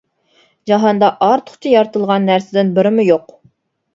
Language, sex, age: Uyghur, female, 19-29